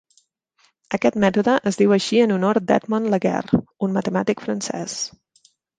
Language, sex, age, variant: Catalan, female, 30-39, Central